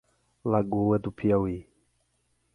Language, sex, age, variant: Portuguese, male, 30-39, Portuguese (Brasil)